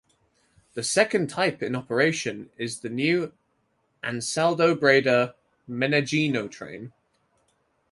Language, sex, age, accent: English, male, 19-29, England English